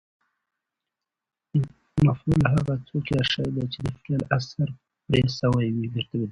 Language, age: Pashto, 19-29